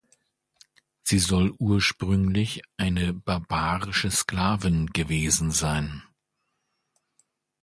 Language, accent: German, Deutschland Deutsch